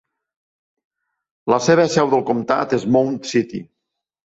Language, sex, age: Catalan, male, 50-59